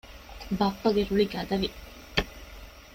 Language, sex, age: Divehi, female, 19-29